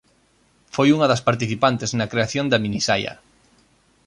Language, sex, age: Galician, male, 30-39